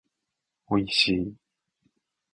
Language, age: Japanese, 19-29